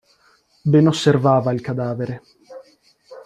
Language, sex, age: Italian, male, 19-29